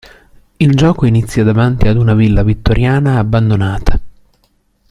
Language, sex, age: Italian, male, 30-39